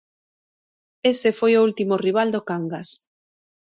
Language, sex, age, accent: Galician, female, 40-49, Oriental (común en zona oriental)